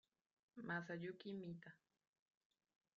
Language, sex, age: Spanish, female, 19-29